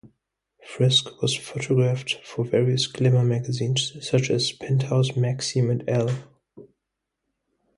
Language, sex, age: English, male, 19-29